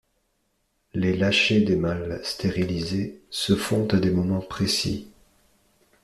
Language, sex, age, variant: French, male, 30-39, Français de métropole